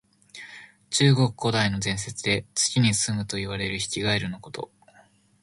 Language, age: Japanese, 19-29